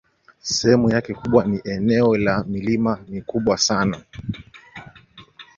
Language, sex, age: Swahili, male, 30-39